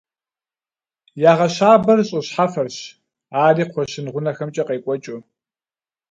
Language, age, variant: Kabardian, 30-39, Адыгэбзэ (Къэбэрдей, Кирил, псоми зэдай)